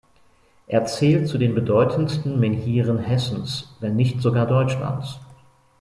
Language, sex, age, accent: German, male, 40-49, Deutschland Deutsch